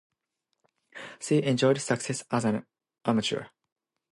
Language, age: English, 19-29